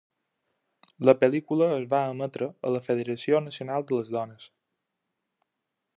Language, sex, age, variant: Catalan, male, 19-29, Balear